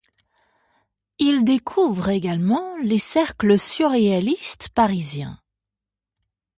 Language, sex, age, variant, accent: French, female, 40-49, Français d'Europe, Français de Suisse